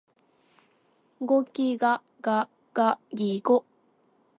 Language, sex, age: Japanese, female, 19-29